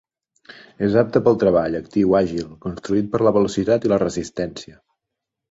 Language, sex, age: Catalan, male, 40-49